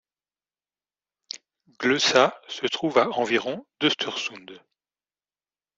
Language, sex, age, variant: French, male, 50-59, Français de métropole